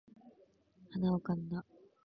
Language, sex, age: Japanese, female, 19-29